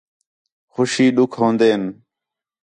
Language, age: Khetrani, 19-29